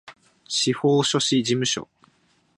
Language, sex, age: Japanese, male, 19-29